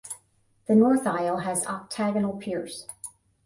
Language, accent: English, United States English